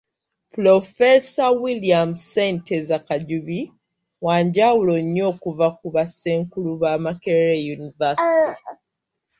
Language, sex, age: Ganda, female, 19-29